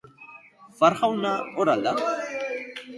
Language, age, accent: Basque, under 19, Mendebalekoa (Araba, Bizkaia, Gipuzkoako mendebaleko herri batzuk)